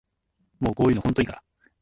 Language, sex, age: Japanese, male, under 19